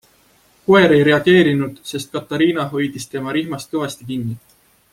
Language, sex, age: Estonian, male, 19-29